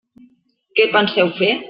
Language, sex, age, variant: Catalan, female, 40-49, Central